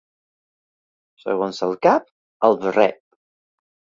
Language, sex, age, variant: Catalan, male, 30-39, Central